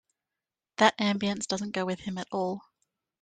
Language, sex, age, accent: English, female, 19-29, Australian English